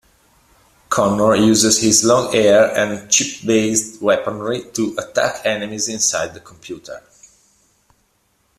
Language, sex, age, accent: English, male, 50-59, United States English